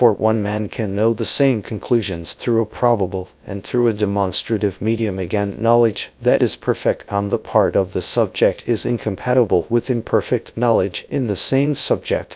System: TTS, GradTTS